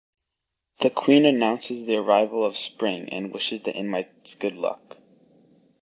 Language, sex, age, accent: English, male, under 19, United States English